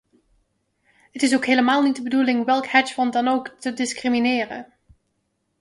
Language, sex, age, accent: Dutch, female, 30-39, Nederlands Nederlands